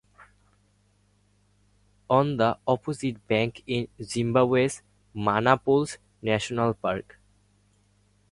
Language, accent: English, United States English